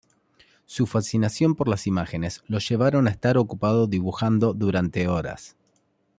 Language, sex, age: Spanish, male, 30-39